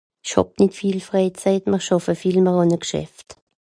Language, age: Swiss German, 50-59